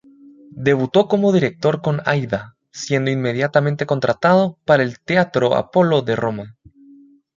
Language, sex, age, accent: Spanish, male, 19-29, América central